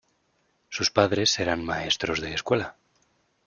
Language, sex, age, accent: Spanish, male, 19-29, España: Centro-Sur peninsular (Madrid, Toledo, Castilla-La Mancha)